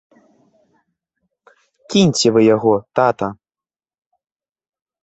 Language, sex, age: Belarusian, male, 19-29